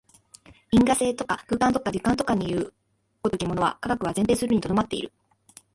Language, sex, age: Japanese, female, 19-29